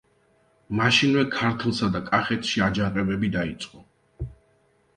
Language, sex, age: Georgian, male, 19-29